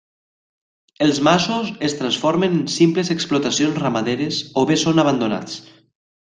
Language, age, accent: Catalan, under 19, valencià